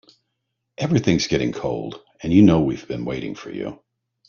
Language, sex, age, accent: English, male, 50-59, United States English